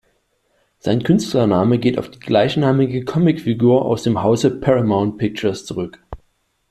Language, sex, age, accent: German, male, 19-29, Deutschland Deutsch